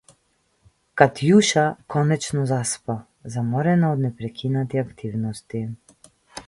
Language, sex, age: Macedonian, female, 30-39